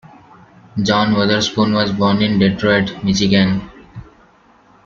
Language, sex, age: English, male, 19-29